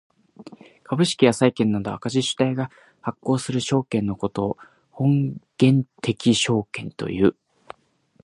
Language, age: Japanese, 19-29